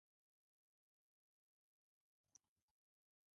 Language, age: English, 19-29